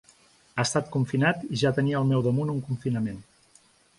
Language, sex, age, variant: Catalan, male, 50-59, Septentrional